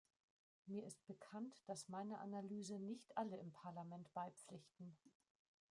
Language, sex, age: German, female, 50-59